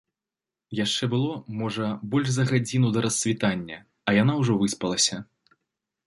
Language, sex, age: Belarusian, male, 19-29